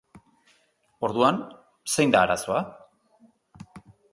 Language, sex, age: Basque, male, 40-49